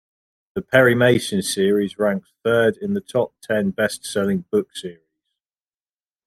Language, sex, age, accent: English, male, 30-39, England English